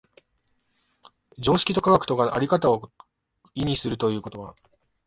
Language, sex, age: Japanese, male, 19-29